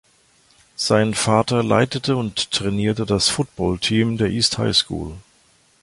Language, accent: German, Deutschland Deutsch